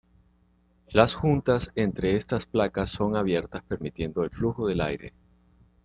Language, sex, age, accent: Spanish, male, 19-29, Caribe: Cuba, Venezuela, Puerto Rico, República Dominicana, Panamá, Colombia caribeña, México caribeño, Costa del golfo de México